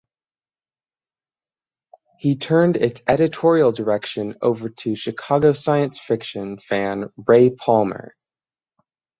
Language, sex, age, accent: English, male, under 19, United States English